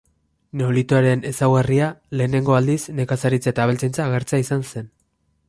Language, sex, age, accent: Basque, male, 19-29, Erdialdekoa edo Nafarra (Gipuzkoa, Nafarroa)